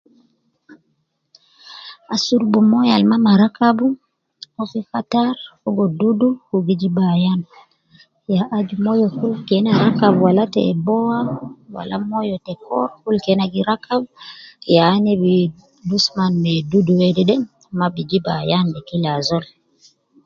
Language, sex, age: Nubi, female, 30-39